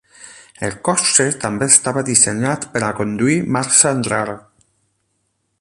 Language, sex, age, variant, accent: Catalan, male, 40-49, Alacantí, Barcelona